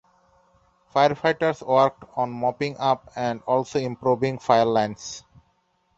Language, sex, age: English, male, 19-29